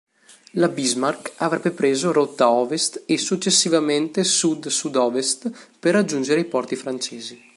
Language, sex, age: Italian, male, 19-29